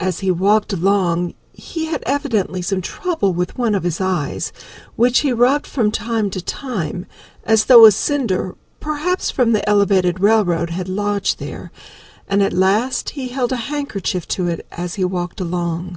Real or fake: real